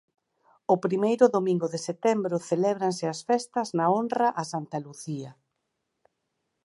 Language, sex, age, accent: Galician, female, 40-49, Oriental (común en zona oriental)